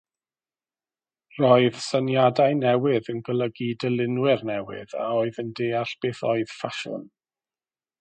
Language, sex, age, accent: Welsh, male, 30-39, Y Deyrnas Unedig Cymraeg